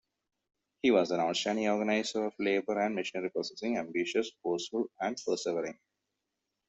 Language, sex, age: English, male, 30-39